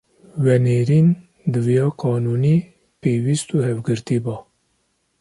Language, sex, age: Kurdish, male, 30-39